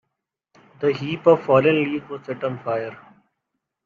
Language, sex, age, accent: English, male, 19-29, India and South Asia (India, Pakistan, Sri Lanka)